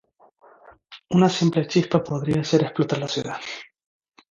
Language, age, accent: Spanish, 19-29, España: Islas Canarias